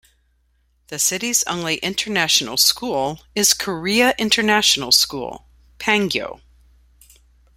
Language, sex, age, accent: English, female, 50-59, United States English